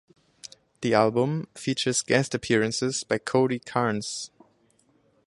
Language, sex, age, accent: English, male, 19-29, German English